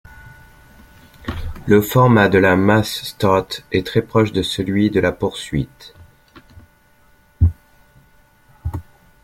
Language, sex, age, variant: French, male, 30-39, Français de métropole